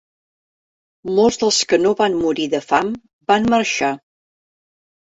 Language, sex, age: Catalan, female, 60-69